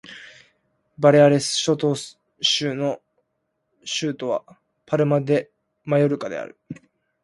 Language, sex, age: Japanese, male, 19-29